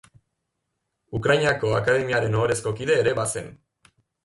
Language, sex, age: Basque, male, 19-29